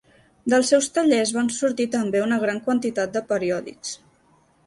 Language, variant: Catalan, Central